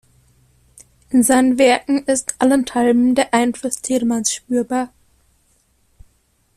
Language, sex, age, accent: German, female, 19-29, Deutschland Deutsch